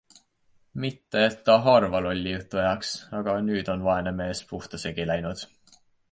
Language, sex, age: Estonian, male, 19-29